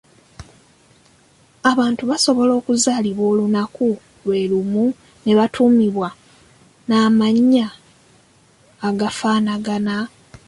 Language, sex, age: Ganda, female, 19-29